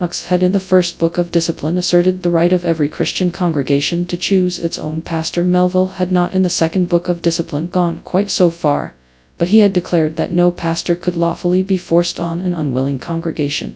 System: TTS, FastPitch